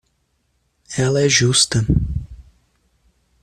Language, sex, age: Portuguese, male, 30-39